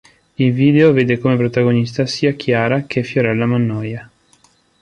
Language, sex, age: Italian, male, 19-29